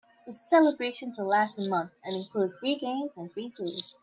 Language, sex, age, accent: English, female, under 19, United States English